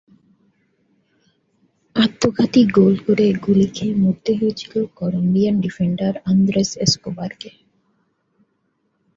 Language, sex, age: Bengali, female, under 19